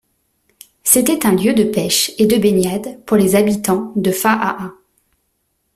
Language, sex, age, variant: French, female, 30-39, Français de métropole